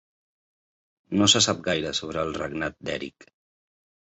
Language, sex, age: Catalan, male, 40-49